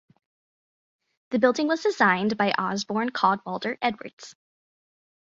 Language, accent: English, United States English